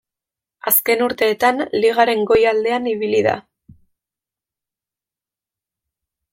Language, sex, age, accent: Basque, female, 19-29, Mendebalekoa (Araba, Bizkaia, Gipuzkoako mendebaleko herri batzuk)